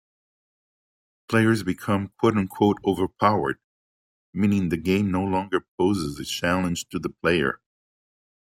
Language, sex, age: English, male, 60-69